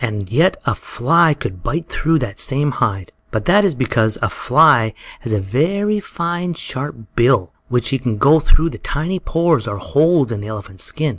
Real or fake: real